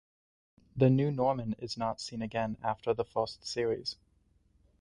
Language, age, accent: English, 19-29, Canadian English